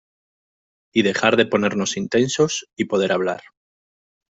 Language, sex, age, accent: Spanish, male, 40-49, España: Norte peninsular (Asturias, Castilla y León, Cantabria, País Vasco, Navarra, Aragón, La Rioja, Guadalajara, Cuenca)